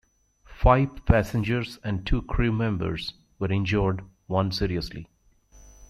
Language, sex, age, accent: English, male, 40-49, United States English